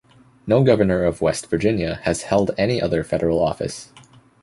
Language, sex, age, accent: English, male, 19-29, Canadian English